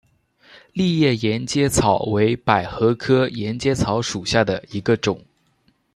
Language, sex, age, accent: Chinese, male, under 19, 出生地：湖南省